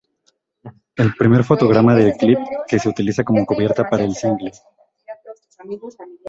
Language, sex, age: Spanish, male, 19-29